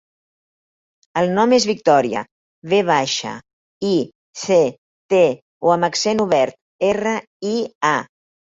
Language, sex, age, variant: Catalan, female, 60-69, Central